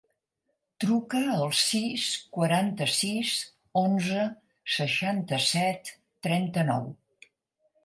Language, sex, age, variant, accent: Catalan, female, 70-79, Central, central